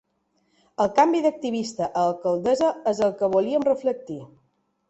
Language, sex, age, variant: Catalan, female, 30-39, Balear